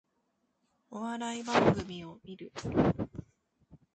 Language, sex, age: Japanese, female, 30-39